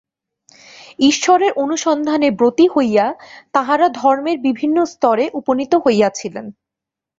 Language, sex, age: Bengali, female, 19-29